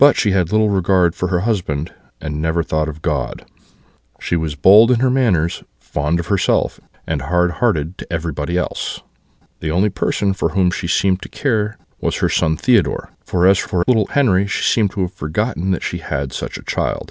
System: none